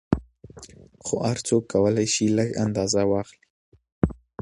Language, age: Pashto, under 19